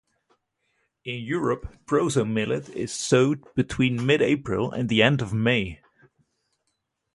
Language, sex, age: English, male, 30-39